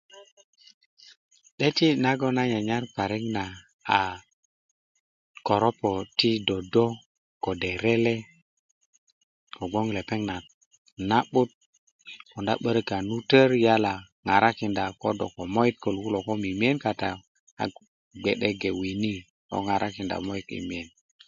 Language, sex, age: Kuku, male, 30-39